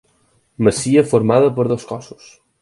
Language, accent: Catalan, mallorquí